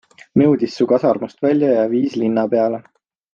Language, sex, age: Estonian, male, 19-29